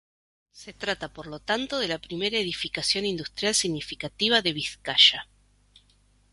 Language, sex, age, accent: Spanish, female, 40-49, Rioplatense: Argentina, Uruguay, este de Bolivia, Paraguay